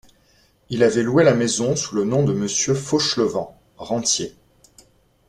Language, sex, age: French, male, 30-39